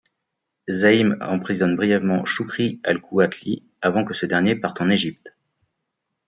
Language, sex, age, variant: French, male, 40-49, Français de métropole